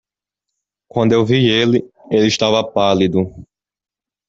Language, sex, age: Portuguese, male, under 19